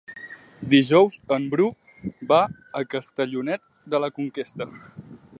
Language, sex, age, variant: Catalan, male, 19-29, Nord-Occidental